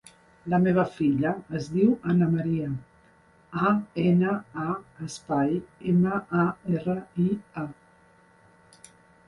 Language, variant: Catalan, Central